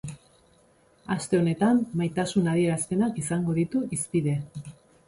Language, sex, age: Basque, female, 40-49